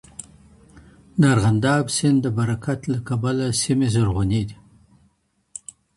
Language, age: Pashto, 60-69